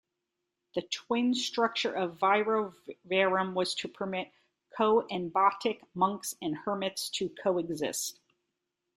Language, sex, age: English, female, 50-59